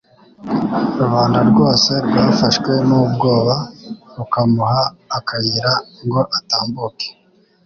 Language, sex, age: Kinyarwanda, male, 19-29